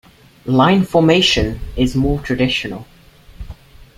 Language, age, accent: English, under 19, England English